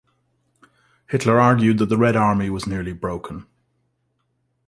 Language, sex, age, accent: English, male, 40-49, Irish English